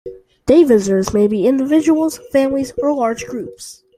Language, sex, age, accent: English, male, under 19, United States English